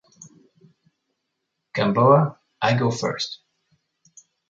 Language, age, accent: English, 30-39, Canadian English